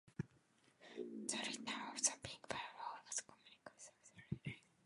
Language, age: English, 19-29